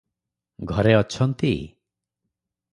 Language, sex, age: Odia, male, 30-39